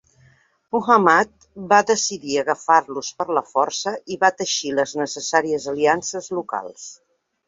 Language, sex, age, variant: Catalan, female, 50-59, Central